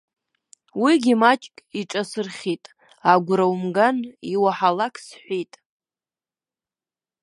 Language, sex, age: Abkhazian, female, under 19